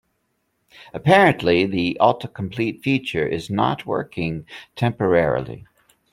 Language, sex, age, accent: English, male, 50-59, United States English